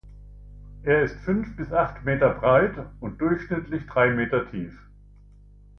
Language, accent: German, Deutschland Deutsch